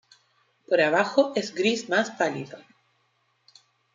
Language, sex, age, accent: Spanish, female, 19-29, Chileno: Chile, Cuyo